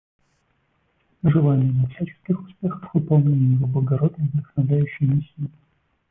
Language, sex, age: Russian, male, 30-39